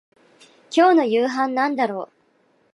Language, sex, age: Japanese, female, 19-29